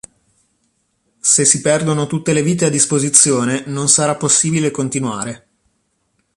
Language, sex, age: Italian, male, 30-39